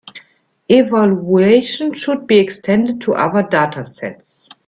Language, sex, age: English, female, 40-49